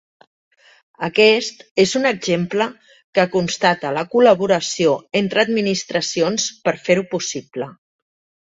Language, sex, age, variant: Catalan, female, 50-59, Central